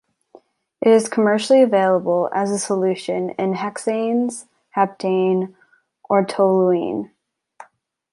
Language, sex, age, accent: English, female, 19-29, United States English